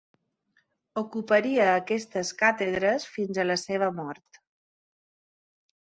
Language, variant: Catalan, Balear